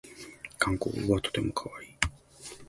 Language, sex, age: Japanese, male, 19-29